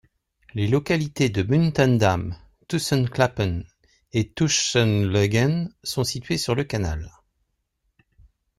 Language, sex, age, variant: French, male, 40-49, Français de métropole